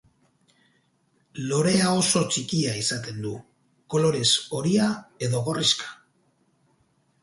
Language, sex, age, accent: Basque, male, 40-49, Mendebalekoa (Araba, Bizkaia, Gipuzkoako mendebaleko herri batzuk)